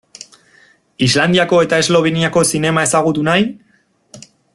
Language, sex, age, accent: Basque, male, 19-29, Erdialdekoa edo Nafarra (Gipuzkoa, Nafarroa)